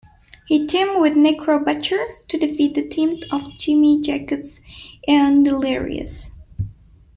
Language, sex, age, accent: English, female, 19-29, United States English